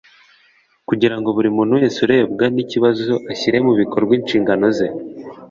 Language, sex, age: Kinyarwanda, male, 19-29